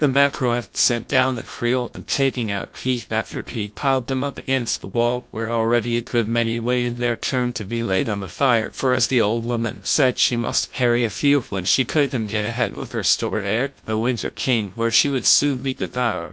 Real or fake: fake